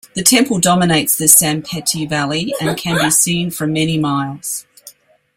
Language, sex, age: English, female, 60-69